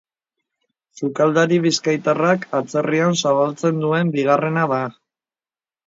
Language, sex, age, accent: Basque, female, 50-59, Mendebalekoa (Araba, Bizkaia, Gipuzkoako mendebaleko herri batzuk)